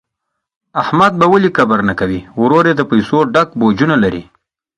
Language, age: Pashto, 19-29